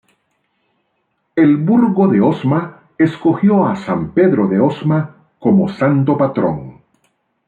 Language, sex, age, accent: Spanish, male, 50-59, América central